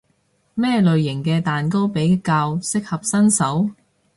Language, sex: Cantonese, female